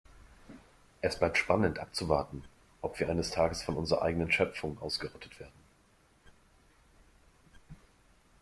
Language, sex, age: German, male, 40-49